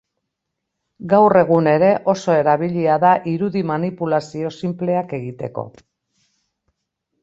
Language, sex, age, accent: Basque, female, 60-69, Mendebalekoa (Araba, Bizkaia, Gipuzkoako mendebaleko herri batzuk)